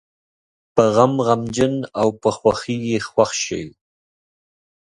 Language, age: Pashto, 30-39